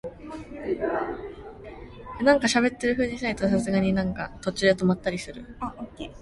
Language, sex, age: Korean, female, 19-29